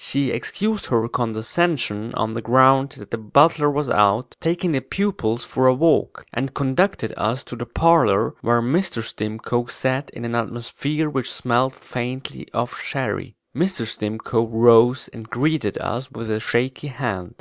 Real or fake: real